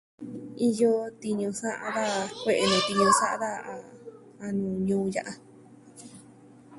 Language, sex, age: Southwestern Tlaxiaco Mixtec, female, 19-29